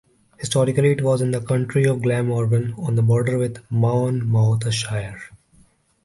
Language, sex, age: English, male, 19-29